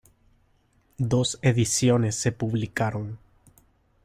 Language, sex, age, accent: Spanish, male, 19-29, América central